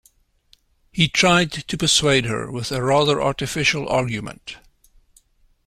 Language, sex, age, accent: English, male, 60-69, Southern African (South Africa, Zimbabwe, Namibia)